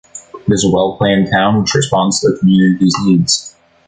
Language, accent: English, United States English